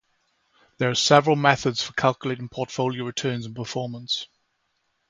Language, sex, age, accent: English, male, 30-39, Welsh English